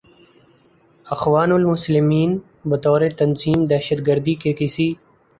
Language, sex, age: Urdu, male, 19-29